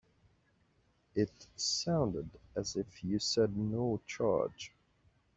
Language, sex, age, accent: English, male, 30-39, England English